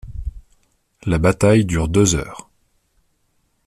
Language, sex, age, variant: French, male, 30-39, Français de métropole